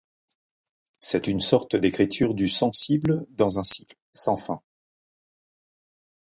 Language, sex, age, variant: French, male, 50-59, Français de métropole